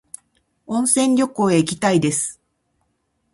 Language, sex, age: Japanese, female, 50-59